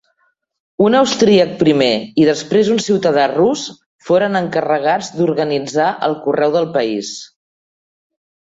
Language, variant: Catalan, Central